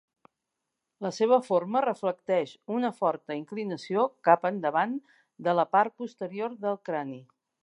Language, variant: Catalan, Central